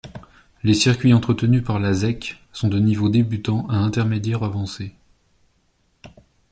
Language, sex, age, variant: French, male, 19-29, Français de métropole